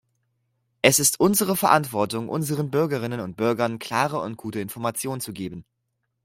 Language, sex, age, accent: German, male, under 19, Deutschland Deutsch